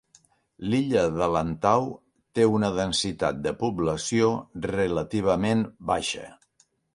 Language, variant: Catalan, Central